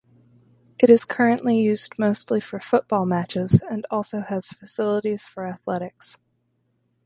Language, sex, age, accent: English, female, 19-29, United States English